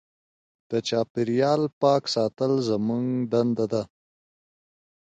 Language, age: Pashto, 19-29